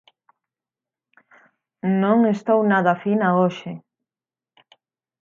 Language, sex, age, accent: Galician, female, 19-29, Atlántico (seseo e gheada); Normativo (estándar)